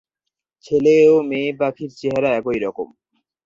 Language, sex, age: Bengali, male, 19-29